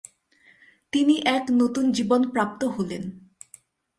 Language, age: Bengali, 19-29